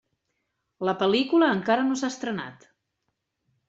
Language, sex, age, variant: Catalan, female, 40-49, Central